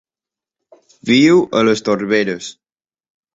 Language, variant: Catalan, Balear